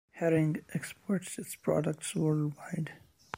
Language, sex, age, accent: English, male, 19-29, India and South Asia (India, Pakistan, Sri Lanka)